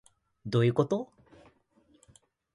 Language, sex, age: Japanese, male, 19-29